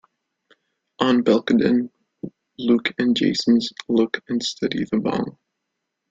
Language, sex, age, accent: English, male, 19-29, United States English